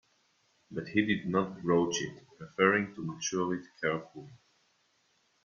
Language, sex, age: English, male, 19-29